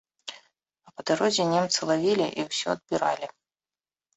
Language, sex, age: Belarusian, female, 30-39